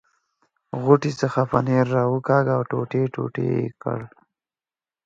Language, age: Pashto, 19-29